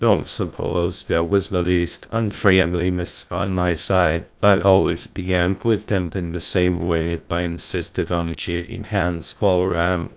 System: TTS, GlowTTS